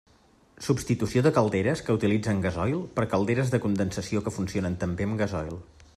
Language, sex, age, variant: Catalan, male, 30-39, Central